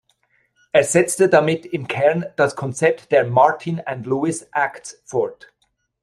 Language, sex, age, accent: German, male, 50-59, Schweizerdeutsch